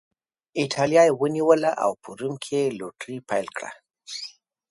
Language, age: Pashto, 40-49